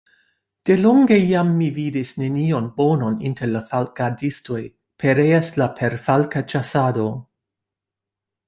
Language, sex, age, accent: Esperanto, female, 50-59, Internacia